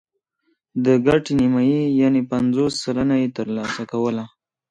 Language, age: Pashto, 19-29